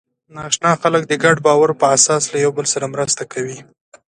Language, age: Pashto, 30-39